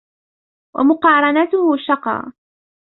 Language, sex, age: Arabic, female, 19-29